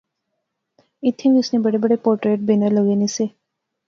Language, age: Pahari-Potwari, 19-29